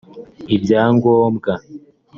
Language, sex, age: Kinyarwanda, male, 19-29